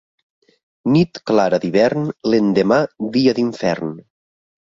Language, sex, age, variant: Catalan, male, 30-39, Nord-Occidental